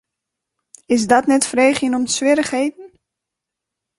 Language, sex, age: Western Frisian, female, 30-39